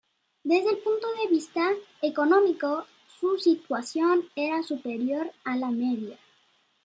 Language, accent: Spanish, México